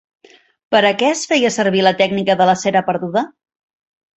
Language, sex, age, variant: Catalan, female, 40-49, Central